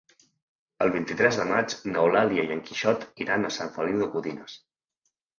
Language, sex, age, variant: Catalan, male, 19-29, Central